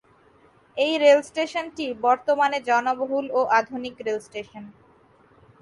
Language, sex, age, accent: Bengali, female, 19-29, শুদ্ধ বাংলা